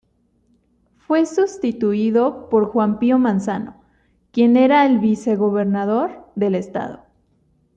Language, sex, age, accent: Spanish, female, 19-29, México